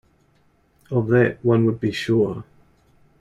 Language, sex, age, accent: English, male, 40-49, New Zealand English